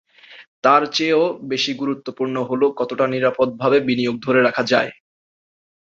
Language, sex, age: Bengali, male, 19-29